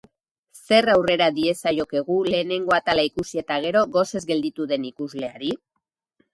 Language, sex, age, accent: Basque, female, 50-59, Erdialdekoa edo Nafarra (Gipuzkoa, Nafarroa)